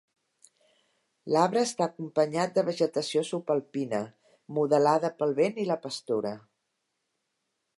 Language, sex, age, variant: Catalan, female, 60-69, Central